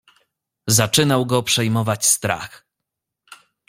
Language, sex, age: Polish, male, 30-39